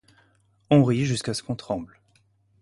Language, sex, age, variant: French, male, 19-29, Français de métropole